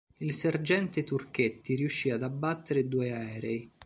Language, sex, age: Italian, male, 30-39